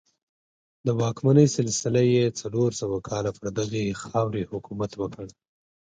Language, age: Pashto, 30-39